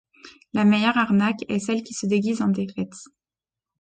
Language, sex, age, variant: French, female, 30-39, Français de métropole